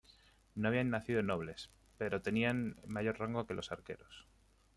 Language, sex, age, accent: Spanish, male, 30-39, España: Centro-Sur peninsular (Madrid, Toledo, Castilla-La Mancha)